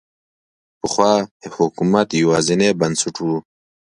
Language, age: Pashto, 30-39